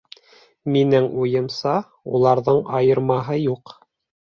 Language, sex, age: Bashkir, male, 30-39